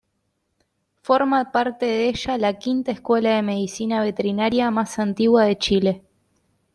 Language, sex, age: Spanish, female, 19-29